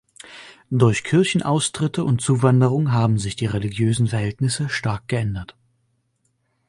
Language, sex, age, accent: German, male, 19-29, Deutschland Deutsch